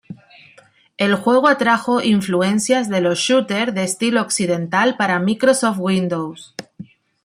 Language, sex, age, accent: Spanish, female, 40-49, España: Islas Canarias